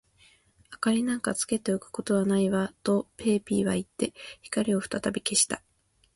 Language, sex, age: Japanese, female, 19-29